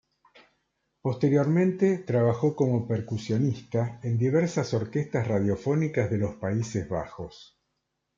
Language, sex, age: Spanish, male, 60-69